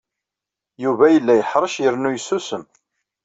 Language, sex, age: Kabyle, male, 40-49